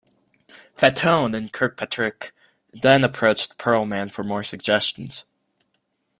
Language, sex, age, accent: English, male, under 19, United States English